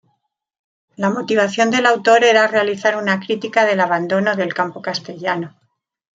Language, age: Spanish, 60-69